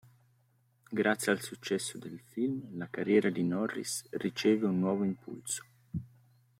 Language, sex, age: Italian, male, 30-39